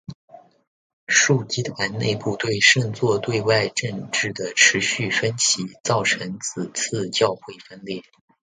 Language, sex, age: Chinese, male, under 19